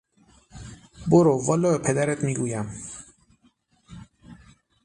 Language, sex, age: Persian, male, 30-39